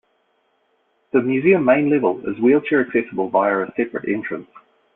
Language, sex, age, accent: English, male, 40-49, New Zealand English